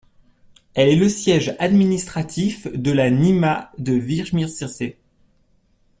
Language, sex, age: French, male, 40-49